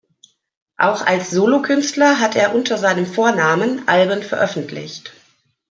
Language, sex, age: German, female, 50-59